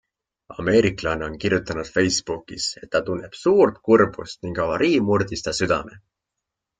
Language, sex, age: Estonian, male, 19-29